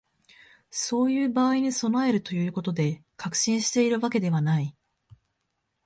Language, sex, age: Japanese, female, 19-29